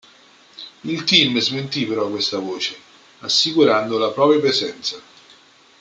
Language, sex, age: Italian, male, 40-49